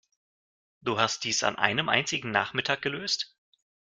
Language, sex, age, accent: German, male, 19-29, Russisch Deutsch